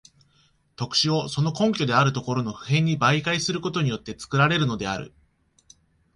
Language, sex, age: Japanese, male, 19-29